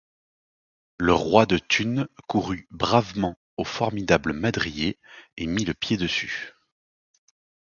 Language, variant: French, Français de métropole